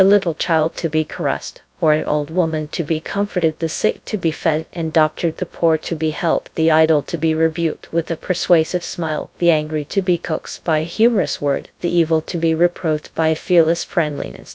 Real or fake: fake